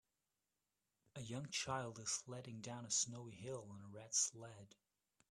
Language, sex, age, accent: English, male, 30-39, United States English